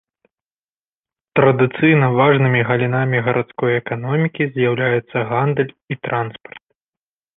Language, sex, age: Belarusian, male, 30-39